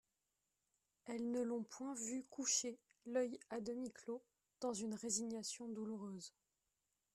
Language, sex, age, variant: French, female, 30-39, Français de métropole